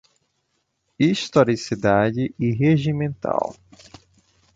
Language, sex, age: Portuguese, male, 19-29